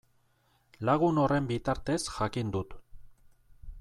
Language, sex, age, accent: Basque, male, 40-49, Erdialdekoa edo Nafarra (Gipuzkoa, Nafarroa)